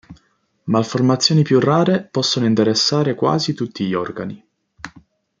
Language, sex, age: Italian, male, 19-29